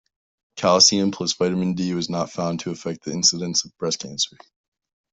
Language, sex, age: English, male, 19-29